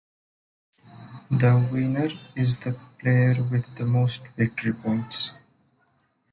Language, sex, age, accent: English, male, 19-29, India and South Asia (India, Pakistan, Sri Lanka)